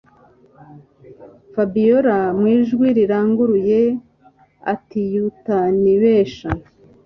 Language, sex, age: Kinyarwanda, female, 50-59